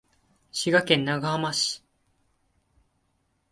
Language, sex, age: Japanese, male, 19-29